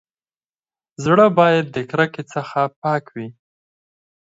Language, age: Pashto, 30-39